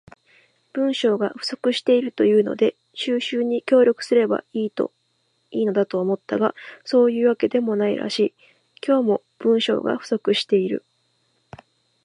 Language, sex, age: Japanese, female, 19-29